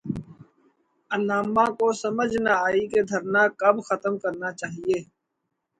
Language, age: Urdu, 40-49